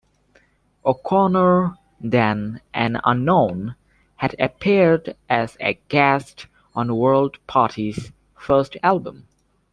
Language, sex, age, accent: English, male, under 19, England English